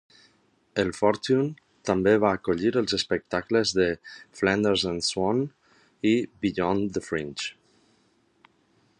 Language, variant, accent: Catalan, Valencià meridional, valencià